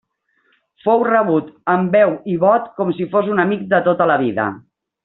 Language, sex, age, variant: Catalan, female, 50-59, Central